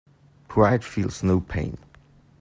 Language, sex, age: English, male, 30-39